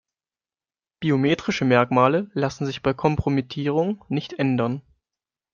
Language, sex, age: German, male, under 19